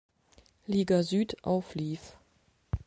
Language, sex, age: German, female, 30-39